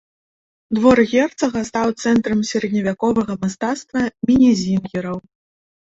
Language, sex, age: Belarusian, female, 30-39